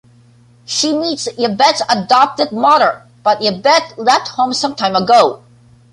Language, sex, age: English, male, 19-29